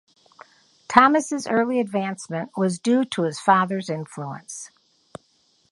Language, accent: English, United States English